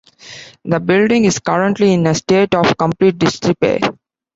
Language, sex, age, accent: English, male, 19-29, India and South Asia (India, Pakistan, Sri Lanka)